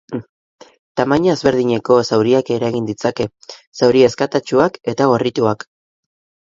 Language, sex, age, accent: Basque, male, 19-29, Mendebalekoa (Araba, Bizkaia, Gipuzkoako mendebaleko herri batzuk)